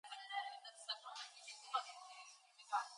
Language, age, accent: English, 19-29, United States English